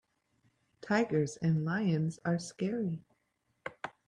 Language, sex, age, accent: English, female, 30-39, United States English